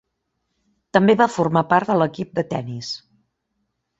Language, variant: Catalan, Central